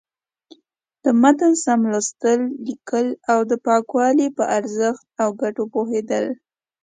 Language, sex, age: Pashto, female, 19-29